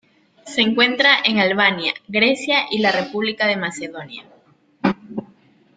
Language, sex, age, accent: Spanish, female, 19-29, Andino-Pacífico: Colombia, Perú, Ecuador, oeste de Bolivia y Venezuela andina